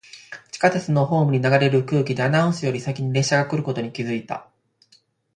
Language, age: Japanese, 40-49